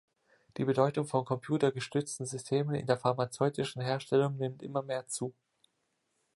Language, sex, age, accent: German, male, 19-29, Deutschland Deutsch